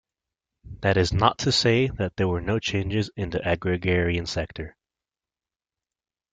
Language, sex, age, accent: English, male, under 19, United States English